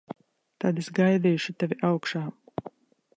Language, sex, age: Latvian, female, 30-39